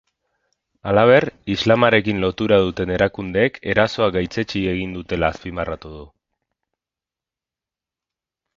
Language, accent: Basque, Mendebalekoa (Araba, Bizkaia, Gipuzkoako mendebaleko herri batzuk)